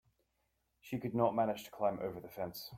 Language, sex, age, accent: English, male, 40-49, England English